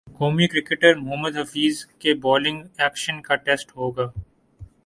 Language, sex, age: Urdu, male, 19-29